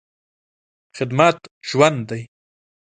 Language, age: Pashto, 19-29